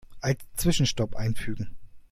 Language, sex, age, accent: German, male, 30-39, Deutschland Deutsch